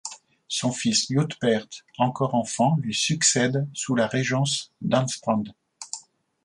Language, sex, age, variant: French, male, 50-59, Français de métropole